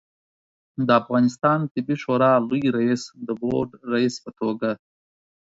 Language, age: Pashto, 30-39